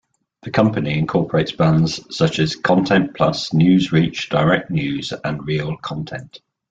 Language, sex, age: English, male, 60-69